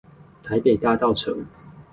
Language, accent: Chinese, 出生地：新北市